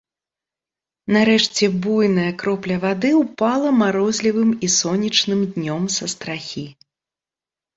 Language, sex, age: Belarusian, female, 30-39